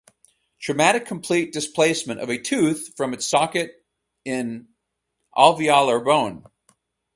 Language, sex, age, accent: English, male, 30-39, United States English